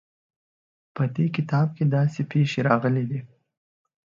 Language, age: Pashto, 19-29